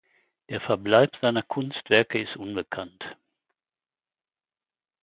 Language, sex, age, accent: German, male, 60-69, Deutschland Deutsch